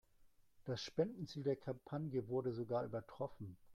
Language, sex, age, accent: German, male, 50-59, Deutschland Deutsch